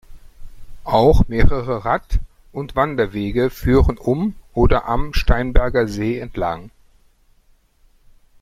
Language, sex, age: German, male, 50-59